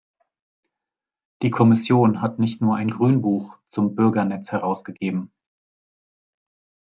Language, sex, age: German, male, 40-49